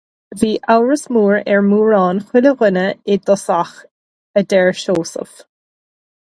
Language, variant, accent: Irish, Gaeilge na Mumhan, Cainteoir líofa, ní ó dhúchas